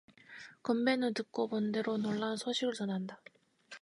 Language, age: Korean, 19-29